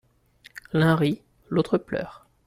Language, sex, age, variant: French, male, 19-29, Français de métropole